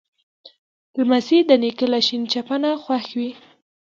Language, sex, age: Pashto, female, 19-29